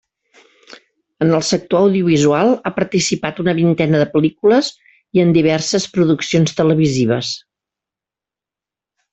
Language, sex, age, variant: Catalan, female, 60-69, Central